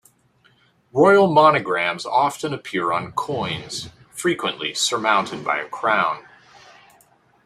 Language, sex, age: English, male, 50-59